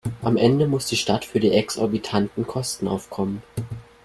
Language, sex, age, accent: German, male, under 19, Deutschland Deutsch